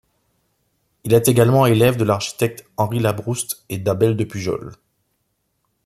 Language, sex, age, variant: French, male, 30-39, Français des départements et régions d'outre-mer